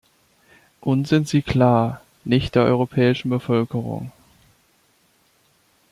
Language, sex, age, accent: German, male, 19-29, Deutschland Deutsch